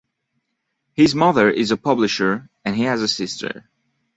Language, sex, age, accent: English, male, 30-39, United States English